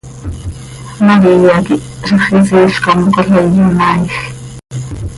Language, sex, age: Seri, female, 30-39